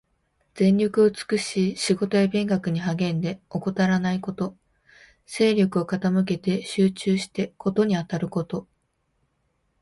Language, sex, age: Japanese, female, 19-29